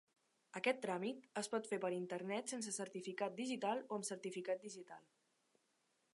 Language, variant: Catalan, Central